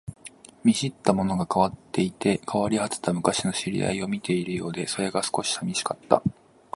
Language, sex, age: Japanese, male, 19-29